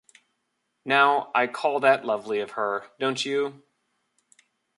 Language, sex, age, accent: English, male, 30-39, United States English